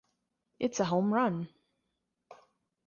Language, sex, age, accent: English, female, 19-29, United States English